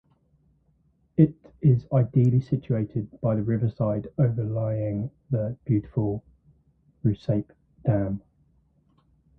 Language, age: English, 40-49